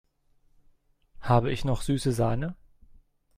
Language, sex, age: German, male, 30-39